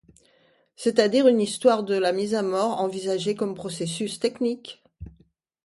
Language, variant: French, Français de métropole